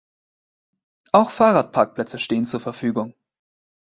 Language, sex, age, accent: German, male, 19-29, Deutschland Deutsch